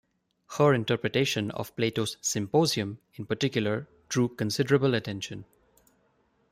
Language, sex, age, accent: English, male, 30-39, India and South Asia (India, Pakistan, Sri Lanka)